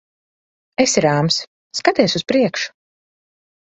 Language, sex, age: Latvian, female, 19-29